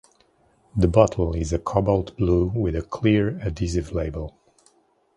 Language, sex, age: English, male, 40-49